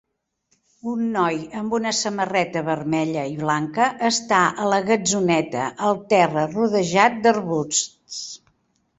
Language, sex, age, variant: Catalan, female, 70-79, Central